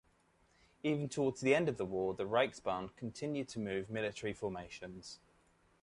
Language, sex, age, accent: English, male, 30-39, England English